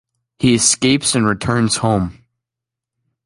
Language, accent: English, United States English